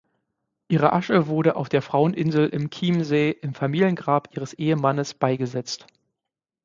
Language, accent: German, Deutschland Deutsch